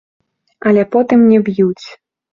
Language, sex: Belarusian, female